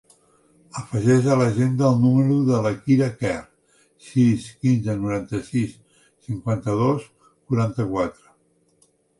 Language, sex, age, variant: Catalan, male, 60-69, Central